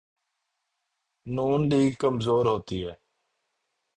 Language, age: Urdu, 30-39